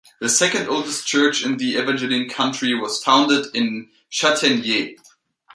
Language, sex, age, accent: English, male, 19-29, United States English